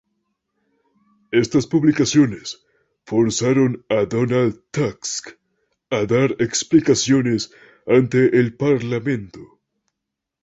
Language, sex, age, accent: Spanish, male, 19-29, Andino-Pacífico: Colombia, Perú, Ecuador, oeste de Bolivia y Venezuela andina